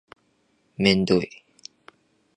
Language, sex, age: Japanese, male, 19-29